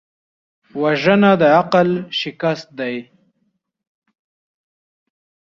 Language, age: Pashto, 19-29